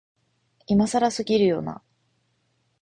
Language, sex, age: Japanese, female, 30-39